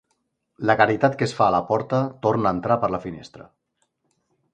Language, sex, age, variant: Catalan, male, 40-49, Central